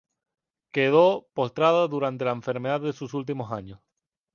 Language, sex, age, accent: Spanish, male, 19-29, España: Islas Canarias